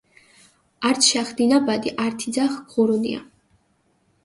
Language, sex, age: Mingrelian, female, 19-29